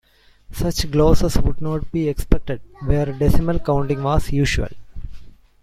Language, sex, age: English, male, 40-49